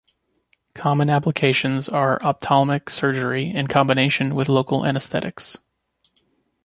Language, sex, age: English, male, 30-39